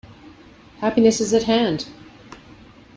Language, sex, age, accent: English, female, 50-59, Canadian English